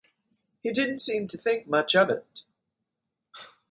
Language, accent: English, United States English